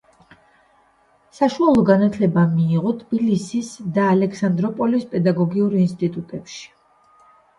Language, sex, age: Georgian, female, 40-49